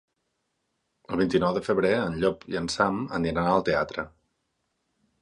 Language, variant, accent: Catalan, Nord-Occidental, Ebrenc